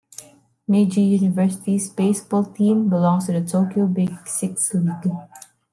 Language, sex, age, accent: English, female, 19-29, Filipino